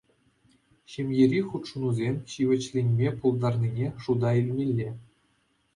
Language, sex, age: Chuvash, male, 19-29